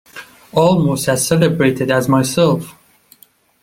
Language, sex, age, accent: English, male, 19-29, United States English